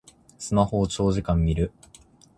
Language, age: Japanese, 19-29